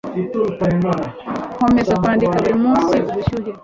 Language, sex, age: Kinyarwanda, female, 30-39